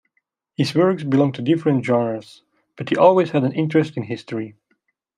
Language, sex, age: English, male, 19-29